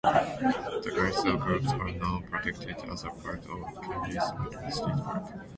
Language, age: English, 19-29